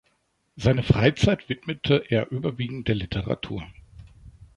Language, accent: German, Deutschland Deutsch